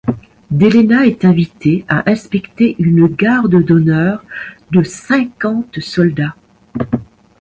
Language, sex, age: French, female, 60-69